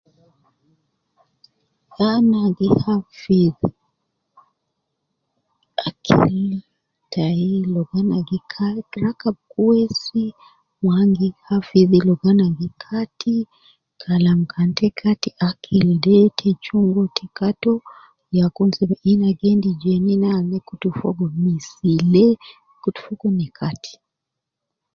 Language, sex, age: Nubi, female, 50-59